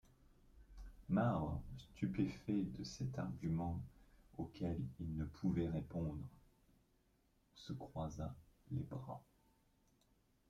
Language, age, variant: French, 30-39, Français de métropole